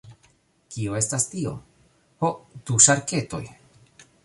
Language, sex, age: Esperanto, male, 40-49